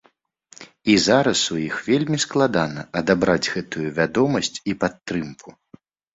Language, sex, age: Belarusian, male, 19-29